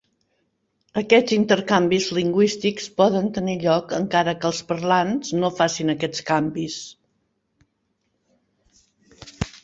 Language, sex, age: Catalan, female, 40-49